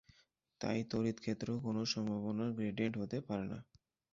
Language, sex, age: Bengali, male, 19-29